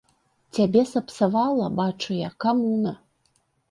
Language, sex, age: Belarusian, female, 40-49